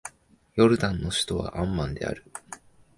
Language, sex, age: Japanese, male, 19-29